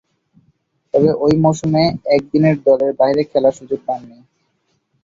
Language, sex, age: Bengali, male, 19-29